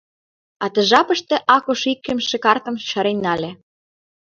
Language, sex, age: Mari, female, under 19